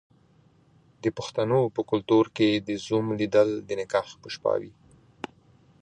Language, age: Pashto, 30-39